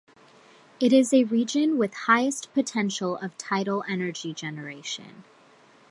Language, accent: English, United States English